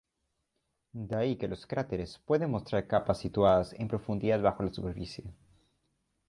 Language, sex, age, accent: Spanish, male, under 19, Andino-Pacífico: Colombia, Perú, Ecuador, oeste de Bolivia y Venezuela andina